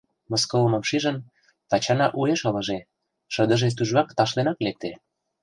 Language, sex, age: Mari, male, 19-29